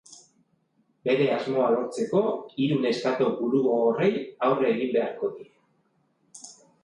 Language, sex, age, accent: Basque, male, 40-49, Mendebalekoa (Araba, Bizkaia, Gipuzkoako mendebaleko herri batzuk)